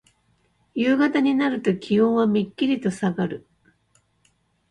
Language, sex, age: Japanese, female, 60-69